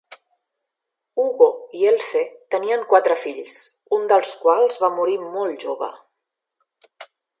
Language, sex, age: Catalan, female, 40-49